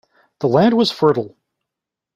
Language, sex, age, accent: English, male, 40-49, United States English